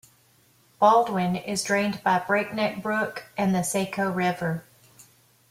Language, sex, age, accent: English, female, 50-59, United States English